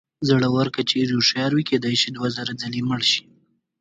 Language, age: Pashto, 19-29